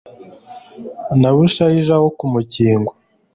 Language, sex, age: Kinyarwanda, male, 19-29